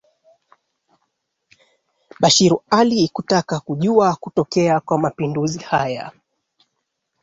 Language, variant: Swahili, Kiswahili cha Bara ya Tanzania